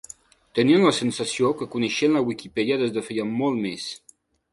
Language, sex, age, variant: Catalan, male, 19-29, Septentrional